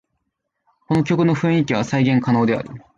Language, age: Japanese, 19-29